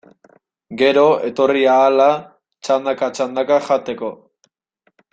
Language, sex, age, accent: Basque, male, 19-29, Mendebalekoa (Araba, Bizkaia, Gipuzkoako mendebaleko herri batzuk)